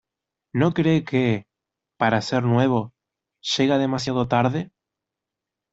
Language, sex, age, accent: Spanish, male, 19-29, Rioplatense: Argentina, Uruguay, este de Bolivia, Paraguay